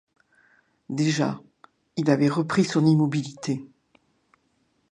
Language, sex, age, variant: French, female, 60-69, Français de métropole